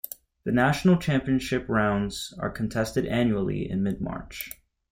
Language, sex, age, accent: English, male, 19-29, United States English